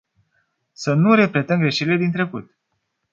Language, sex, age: Romanian, male, 19-29